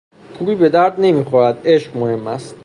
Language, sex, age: Persian, male, 19-29